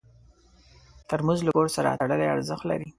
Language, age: Pashto, 19-29